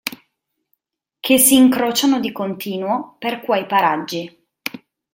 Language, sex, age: Italian, female, 30-39